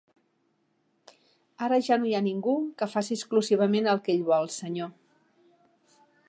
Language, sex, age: Catalan, female, 50-59